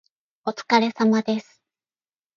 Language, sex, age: Japanese, female, 50-59